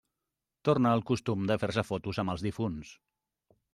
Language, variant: Catalan, Central